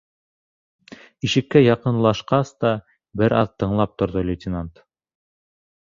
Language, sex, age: Bashkir, male, 19-29